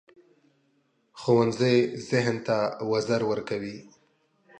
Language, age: Pashto, 30-39